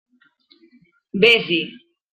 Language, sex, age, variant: Catalan, female, 40-49, Central